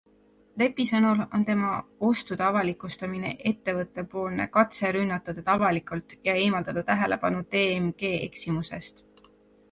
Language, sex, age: Estonian, female, 19-29